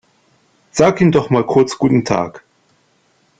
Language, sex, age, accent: German, male, 40-49, Deutschland Deutsch